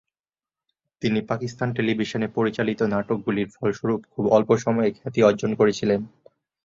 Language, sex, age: Bengali, male, 19-29